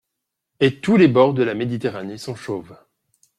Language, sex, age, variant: French, male, 40-49, Français de métropole